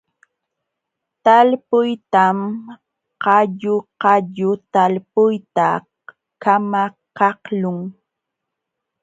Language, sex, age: Jauja Wanca Quechua, female, 19-29